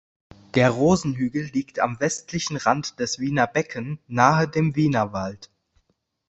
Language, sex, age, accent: German, male, under 19, Deutschland Deutsch